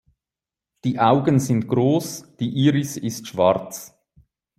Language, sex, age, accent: German, male, 40-49, Schweizerdeutsch